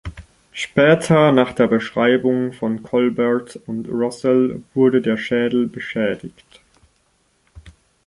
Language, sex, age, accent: German, male, 30-39, Deutschland Deutsch